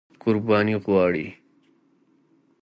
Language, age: Pashto, 30-39